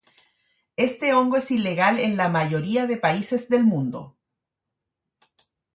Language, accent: Spanish, Chileno: Chile, Cuyo